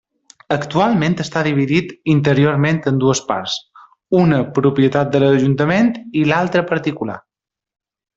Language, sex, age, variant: Catalan, male, 30-39, Balear